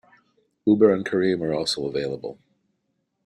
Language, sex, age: English, male, 50-59